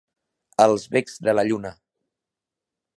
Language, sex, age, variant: Catalan, male, 30-39, Central